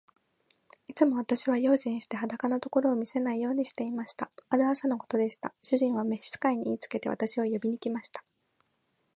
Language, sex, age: Japanese, female, 19-29